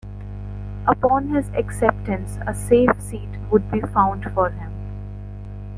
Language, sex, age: English, female, 19-29